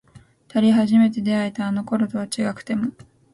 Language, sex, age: Japanese, female, 19-29